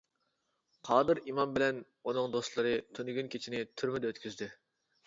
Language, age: Uyghur, 19-29